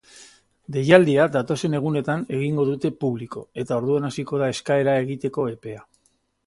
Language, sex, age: Basque, male, 60-69